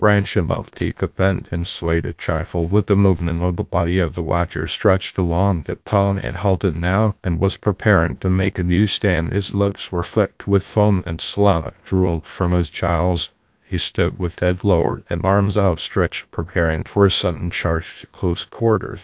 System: TTS, GlowTTS